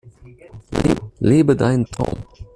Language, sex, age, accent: German, male, 19-29, Deutschland Deutsch